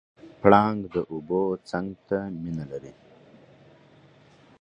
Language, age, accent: Pashto, 19-29, کندهارۍ لهجه